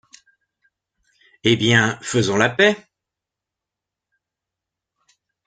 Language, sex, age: French, male, 60-69